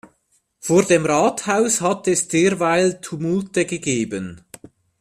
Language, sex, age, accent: German, male, 40-49, Schweizerdeutsch